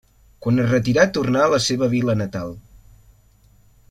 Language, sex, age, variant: Catalan, male, 19-29, Central